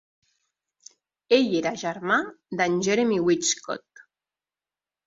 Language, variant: Catalan, Central